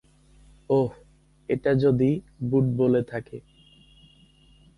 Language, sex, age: Bengali, male, 19-29